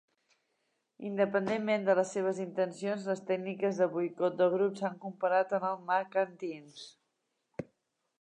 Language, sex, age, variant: Catalan, male, 30-39, Central